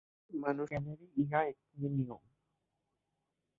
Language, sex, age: Bengali, male, 19-29